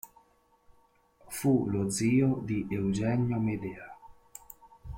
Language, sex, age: Italian, male, 30-39